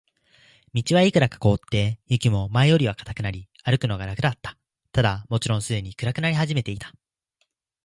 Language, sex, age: Japanese, male, 19-29